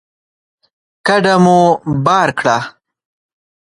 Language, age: Pashto, 19-29